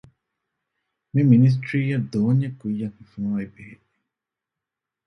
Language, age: Divehi, 30-39